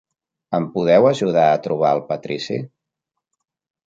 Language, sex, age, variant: Catalan, male, 40-49, Central